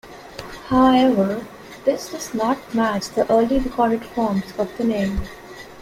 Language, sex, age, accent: English, female, 19-29, India and South Asia (India, Pakistan, Sri Lanka)